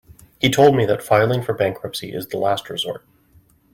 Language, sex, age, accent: English, male, 30-39, United States English